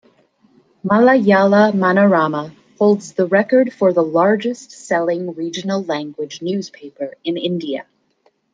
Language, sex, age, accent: English, female, 30-39, Canadian English